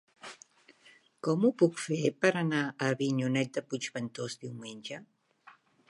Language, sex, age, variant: Catalan, female, 40-49, Central